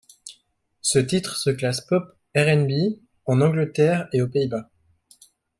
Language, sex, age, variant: French, male, 19-29, Français de métropole